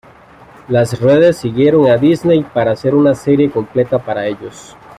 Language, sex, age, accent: Spanish, male, 30-39, América central